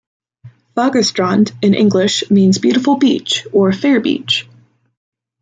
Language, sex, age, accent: English, female, 19-29, United States English